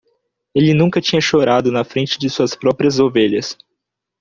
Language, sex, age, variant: Portuguese, male, 19-29, Portuguese (Brasil)